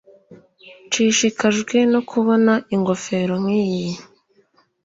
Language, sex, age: Kinyarwanda, female, 19-29